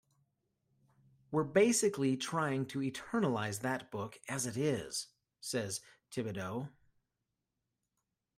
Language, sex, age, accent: English, male, 40-49, United States English